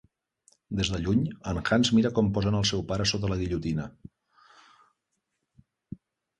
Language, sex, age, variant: Catalan, male, 40-49, Central